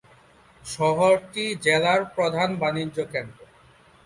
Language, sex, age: Bengali, male, 19-29